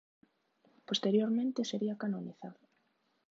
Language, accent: Galician, Normativo (estándar)